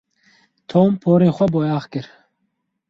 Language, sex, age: Kurdish, male, 30-39